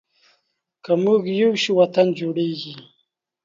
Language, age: Pashto, 19-29